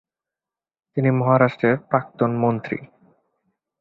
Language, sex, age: Bengali, male, 19-29